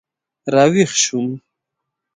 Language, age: Pashto, 30-39